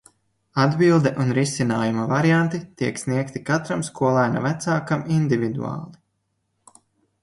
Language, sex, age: Latvian, male, 19-29